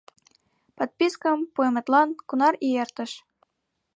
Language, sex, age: Mari, female, 19-29